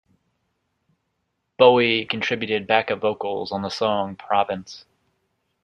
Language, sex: English, male